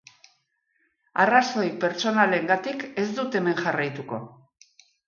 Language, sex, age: Basque, female, 60-69